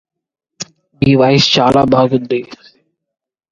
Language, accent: English, United States English